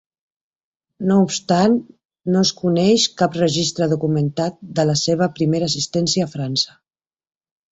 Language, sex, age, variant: Catalan, female, 40-49, Central